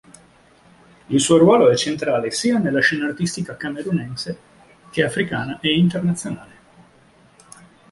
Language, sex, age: Italian, male, 50-59